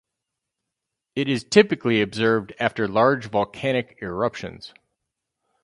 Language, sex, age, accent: English, male, 50-59, United States English